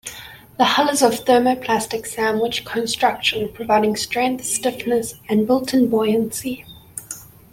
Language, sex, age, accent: English, female, 19-29, Southern African (South Africa, Zimbabwe, Namibia)